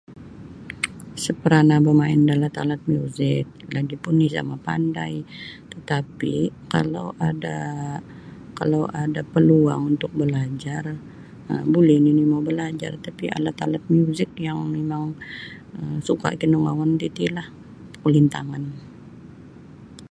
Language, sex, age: Sabah Bisaya, female, 60-69